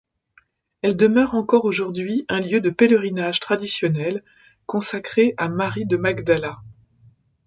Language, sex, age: French, female, 50-59